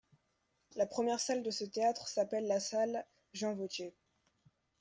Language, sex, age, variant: French, female, under 19, Français de métropole